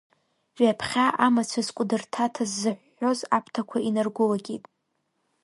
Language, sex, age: Abkhazian, female, 19-29